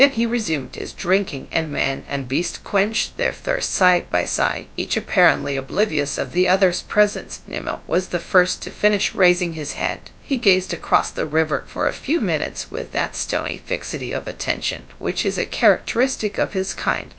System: TTS, GradTTS